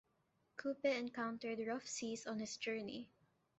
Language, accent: English, Filipino